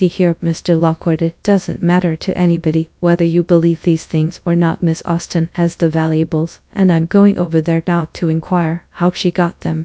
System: TTS, GradTTS